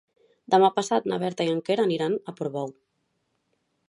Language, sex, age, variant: Catalan, female, 19-29, Central